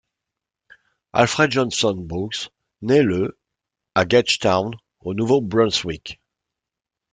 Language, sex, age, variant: French, male, 60-69, Français de métropole